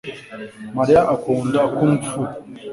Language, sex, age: Kinyarwanda, male, 19-29